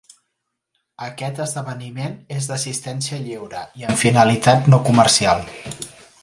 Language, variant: Catalan, Central